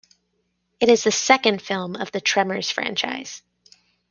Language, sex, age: English, female, 30-39